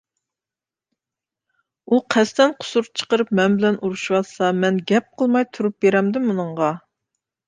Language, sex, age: Uyghur, female, 40-49